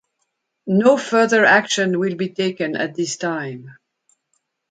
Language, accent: English, French